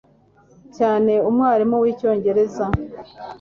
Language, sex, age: Kinyarwanda, female, 40-49